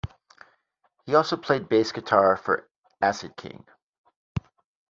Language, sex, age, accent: English, male, 50-59, United States English